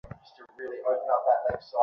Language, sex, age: Bengali, male, 19-29